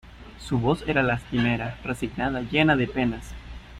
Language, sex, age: Spanish, male, 30-39